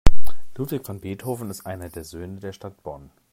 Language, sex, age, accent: German, male, 40-49, Deutschland Deutsch